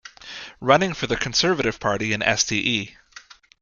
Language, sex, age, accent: English, male, 30-39, Canadian English